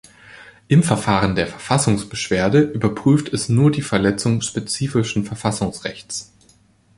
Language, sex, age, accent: German, male, 19-29, Deutschland Deutsch